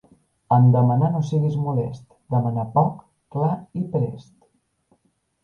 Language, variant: Catalan, Balear